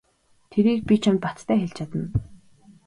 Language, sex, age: Mongolian, female, 19-29